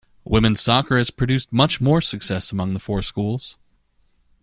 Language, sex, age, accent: English, male, 30-39, United States English